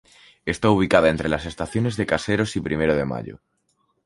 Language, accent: Spanish, España: Norte peninsular (Asturias, Castilla y León, Cantabria, País Vasco, Navarra, Aragón, La Rioja, Guadalajara, Cuenca)